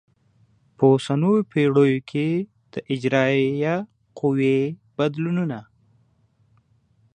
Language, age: Pashto, 19-29